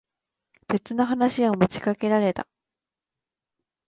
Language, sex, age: Japanese, female, 19-29